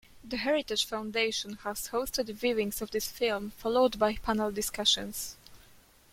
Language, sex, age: English, female, under 19